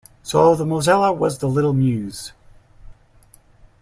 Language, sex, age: English, male, 40-49